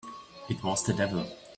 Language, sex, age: English, male, 30-39